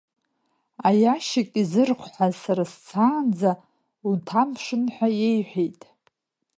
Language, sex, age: Abkhazian, female, 30-39